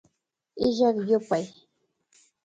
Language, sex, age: Imbabura Highland Quichua, female, 30-39